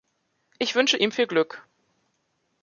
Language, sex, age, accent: German, female, 30-39, Deutschland Deutsch